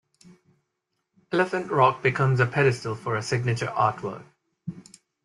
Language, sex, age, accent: English, male, 30-39, England English